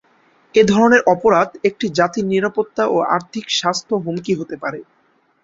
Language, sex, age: Bengali, male, 19-29